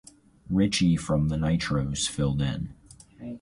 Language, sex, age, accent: English, male, under 19, United States English